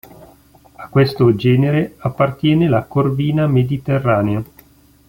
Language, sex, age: Italian, male, 19-29